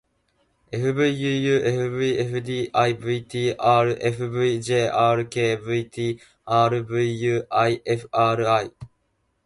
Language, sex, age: Japanese, male, 19-29